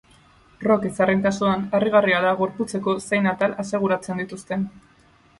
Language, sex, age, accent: Basque, female, 19-29, Mendebalekoa (Araba, Bizkaia, Gipuzkoako mendebaleko herri batzuk)